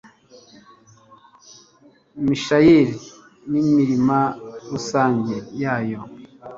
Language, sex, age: Kinyarwanda, male, 50-59